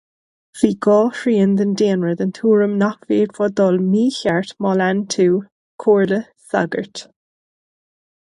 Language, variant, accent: Irish, Gaeilge na Mumhan, Cainteoir líofa, ní ó dhúchas